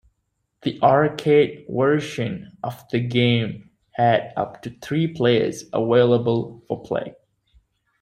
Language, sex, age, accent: English, male, 19-29, United States English